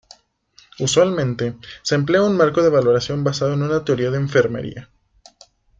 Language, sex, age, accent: Spanish, female, 19-29, México